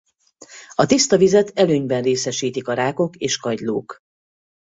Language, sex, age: Hungarian, female, 50-59